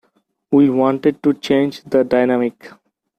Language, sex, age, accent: English, male, 19-29, India and South Asia (India, Pakistan, Sri Lanka)